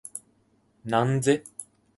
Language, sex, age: Japanese, male, 19-29